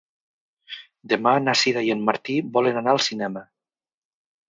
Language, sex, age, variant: Catalan, male, 40-49, Nord-Occidental